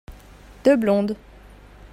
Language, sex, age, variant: French, female, 19-29, Français de métropole